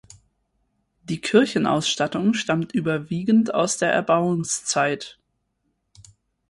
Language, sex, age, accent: German, female, 19-29, Deutschland Deutsch